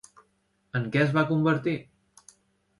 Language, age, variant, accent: Catalan, 30-39, Central, central; septentrional